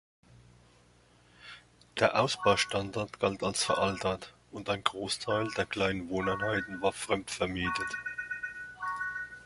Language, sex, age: German, male, 50-59